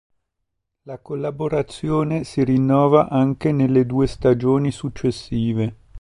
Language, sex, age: Italian, male, 40-49